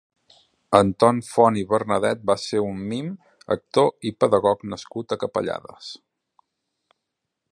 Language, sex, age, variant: Catalan, male, 30-39, Central